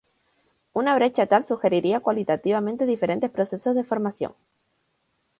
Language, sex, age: Spanish, female, 19-29